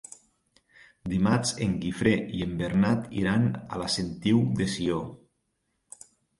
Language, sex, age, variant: Catalan, male, 40-49, Nord-Occidental